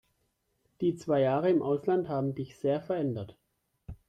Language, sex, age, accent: German, male, 19-29, Deutschland Deutsch